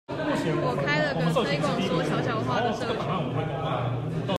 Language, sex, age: Chinese, male, 30-39